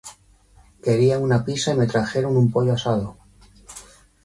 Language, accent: Spanish, España: Centro-Sur peninsular (Madrid, Toledo, Castilla-La Mancha)